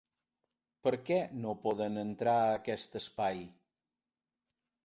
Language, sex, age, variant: Catalan, male, 60-69, Central